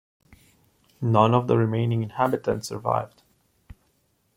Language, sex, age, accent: English, male, 19-29, United States English